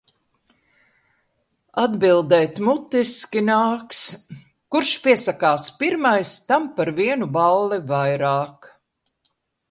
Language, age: Latvian, 80-89